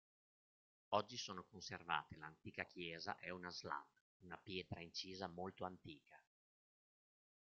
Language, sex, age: Italian, male, 50-59